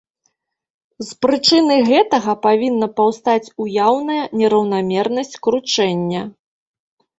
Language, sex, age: Belarusian, female, 30-39